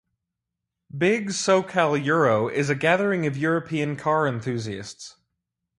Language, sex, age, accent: English, male, 19-29, United States English